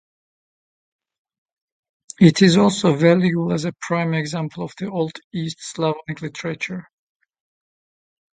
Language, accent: English, Turkish English